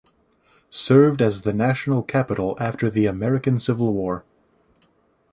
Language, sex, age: English, male, 19-29